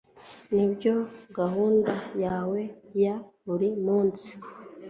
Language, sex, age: Kinyarwanda, female, 19-29